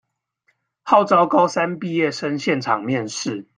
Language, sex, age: Chinese, male, 19-29